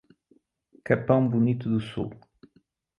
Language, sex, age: Portuguese, male, 30-39